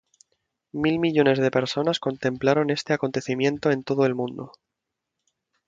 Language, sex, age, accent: Spanish, male, 19-29, España: Centro-Sur peninsular (Madrid, Toledo, Castilla-La Mancha)